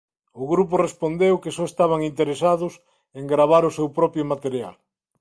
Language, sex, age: Galician, male, 40-49